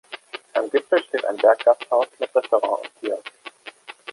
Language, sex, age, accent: German, male, 30-39, Deutschland Deutsch